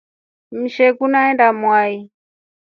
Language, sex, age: Rombo, female, 40-49